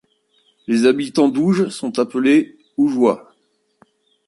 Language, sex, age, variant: French, male, 40-49, Français de métropole